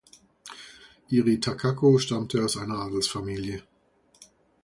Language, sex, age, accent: German, male, 50-59, Deutschland Deutsch